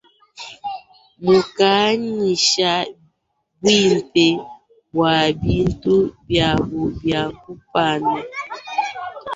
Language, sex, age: Luba-Lulua, female, 19-29